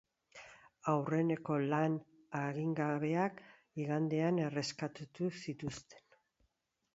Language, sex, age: Basque, female, 50-59